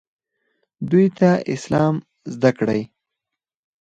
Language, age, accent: Pashto, 30-39, پکتیا ولایت، احمدزی